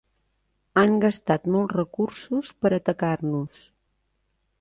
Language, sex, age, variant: Catalan, female, 50-59, Central